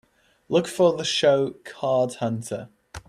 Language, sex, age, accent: English, male, 19-29, England English